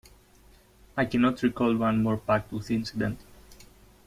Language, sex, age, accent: English, male, 19-29, United States English